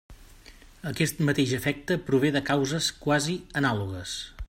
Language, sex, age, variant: Catalan, male, 50-59, Central